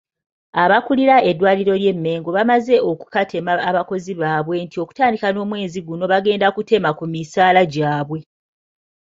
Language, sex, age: Ganda, female, 30-39